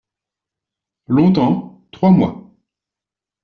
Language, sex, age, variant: French, male, 40-49, Français de métropole